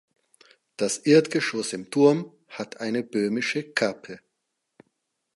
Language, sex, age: German, male, 50-59